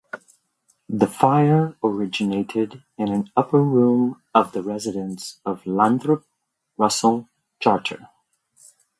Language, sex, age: English, male, 30-39